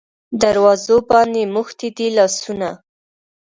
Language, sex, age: Pashto, female, 19-29